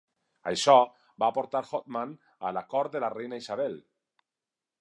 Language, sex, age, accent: Catalan, male, 40-49, valencià